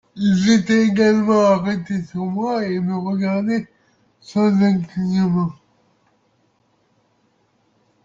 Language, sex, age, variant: French, male, 30-39, Français de métropole